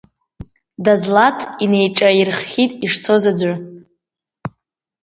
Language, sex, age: Abkhazian, female, under 19